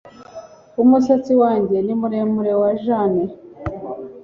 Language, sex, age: Kinyarwanda, female, 30-39